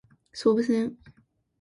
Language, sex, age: Japanese, female, 19-29